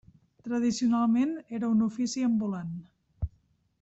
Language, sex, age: Catalan, female, 90+